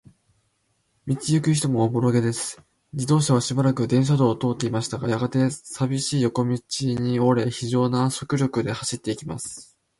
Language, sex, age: Japanese, male, 19-29